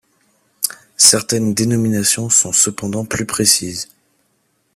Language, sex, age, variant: French, male, 19-29, Français de métropole